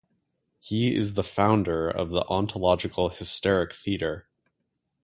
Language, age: English, 19-29